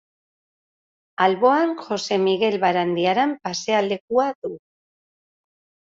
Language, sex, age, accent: Basque, female, 50-59, Erdialdekoa edo Nafarra (Gipuzkoa, Nafarroa)